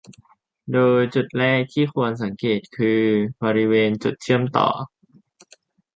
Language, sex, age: Thai, male, under 19